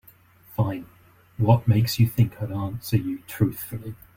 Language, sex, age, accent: English, male, 30-39, England English